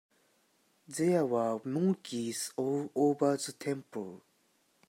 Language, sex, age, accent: English, male, 19-29, United States English